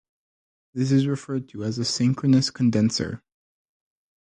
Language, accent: English, United States English